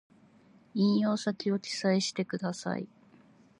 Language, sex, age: Japanese, female, 30-39